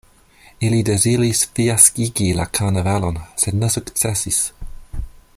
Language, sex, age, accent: Esperanto, male, 30-39, Internacia